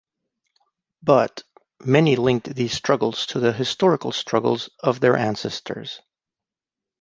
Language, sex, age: English, male, 40-49